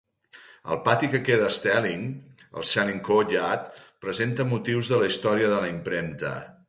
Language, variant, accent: Catalan, Central, central